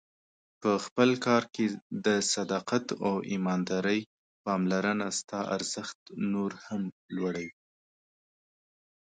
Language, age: Pashto, 19-29